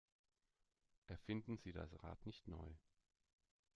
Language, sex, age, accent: German, male, 30-39, Deutschland Deutsch